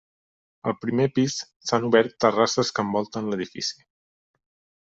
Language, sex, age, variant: Catalan, male, 19-29, Central